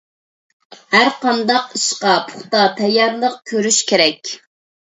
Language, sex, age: Uyghur, female, 19-29